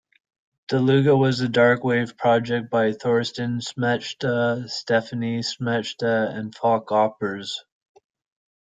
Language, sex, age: English, male, 30-39